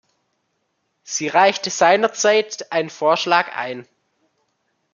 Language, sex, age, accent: German, male, under 19, Deutschland Deutsch